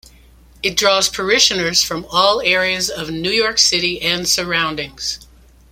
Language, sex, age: English, female, 70-79